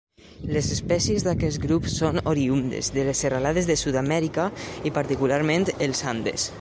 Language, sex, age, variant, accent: Catalan, male, 19-29, Valencià central, valencià